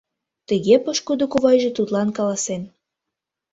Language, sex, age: Mari, female, under 19